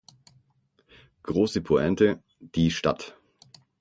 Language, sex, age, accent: German, male, 40-49, Deutschland Deutsch; Österreichisches Deutsch